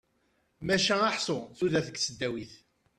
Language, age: Kabyle, 40-49